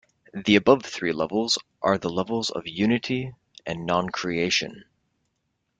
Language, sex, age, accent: English, male, 30-39, United States English